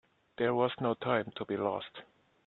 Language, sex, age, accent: English, male, 19-29, England English